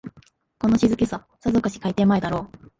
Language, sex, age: Japanese, female, 19-29